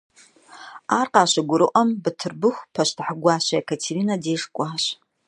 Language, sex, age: Kabardian, female, 40-49